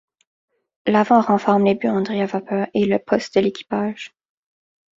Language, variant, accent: French, Français d'Amérique du Nord, Français du Canada